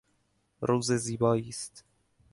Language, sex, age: Persian, male, 19-29